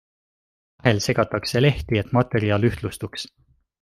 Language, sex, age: Estonian, male, 19-29